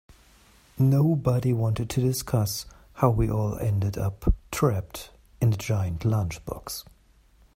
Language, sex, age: English, male, 30-39